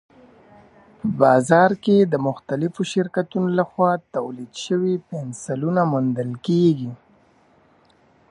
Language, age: Pashto, 19-29